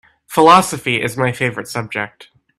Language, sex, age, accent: English, male, 19-29, United States English